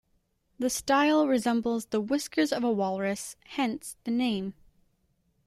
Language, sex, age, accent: English, female, 19-29, United States English